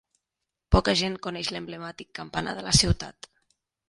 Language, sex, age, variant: Catalan, female, 19-29, Nord-Occidental